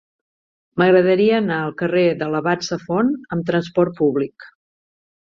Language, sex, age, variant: Catalan, female, 50-59, Central